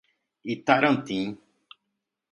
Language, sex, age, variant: Portuguese, male, 30-39, Portuguese (Brasil)